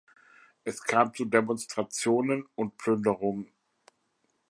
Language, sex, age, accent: German, male, 50-59, Deutschland Deutsch